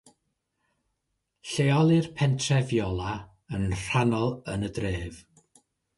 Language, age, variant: Welsh, 60-69, North-Eastern Welsh